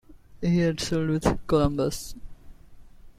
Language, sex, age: English, male, 19-29